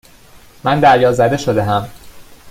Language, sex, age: Persian, male, 19-29